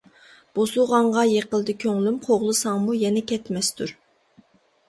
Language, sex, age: Uyghur, female, 19-29